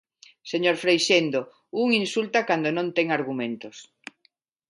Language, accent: Galician, Neofalante